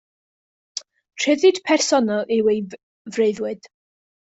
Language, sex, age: Welsh, female, under 19